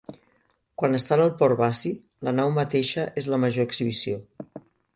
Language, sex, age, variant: Catalan, female, 50-59, Central